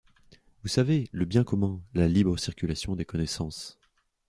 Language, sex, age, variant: French, male, 19-29, Français de métropole